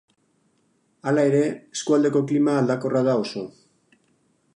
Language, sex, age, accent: Basque, male, 40-49, Erdialdekoa edo Nafarra (Gipuzkoa, Nafarroa)